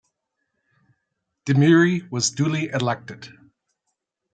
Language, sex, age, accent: English, male, 60-69, Canadian English